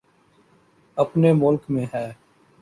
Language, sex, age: Urdu, male, 19-29